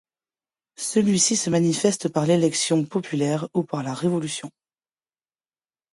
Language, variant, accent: French, Français de métropole, Français du sud de la France